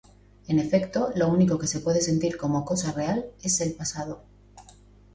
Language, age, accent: Spanish, 40-49, España: Centro-Sur peninsular (Madrid, Toledo, Castilla-La Mancha)